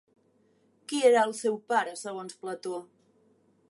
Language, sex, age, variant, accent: Catalan, female, 40-49, Central, central